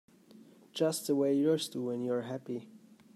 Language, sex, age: English, male, 19-29